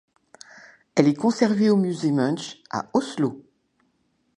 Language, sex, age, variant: French, female, 60-69, Français de métropole